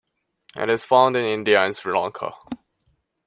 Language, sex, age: English, male, 19-29